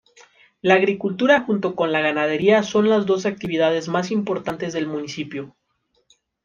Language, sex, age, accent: Spanish, male, 19-29, México